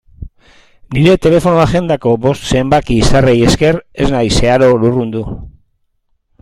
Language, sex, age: Basque, male, 60-69